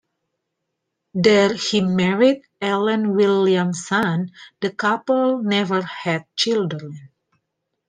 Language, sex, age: English, female, 30-39